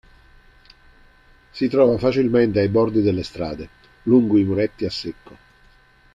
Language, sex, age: Italian, male, 50-59